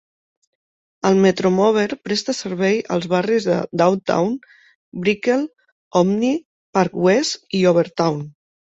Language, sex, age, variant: Catalan, female, 30-39, Central